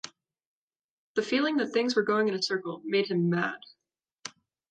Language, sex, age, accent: English, female, under 19, United States English